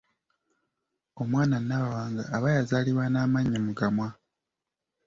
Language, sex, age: Ganda, male, 19-29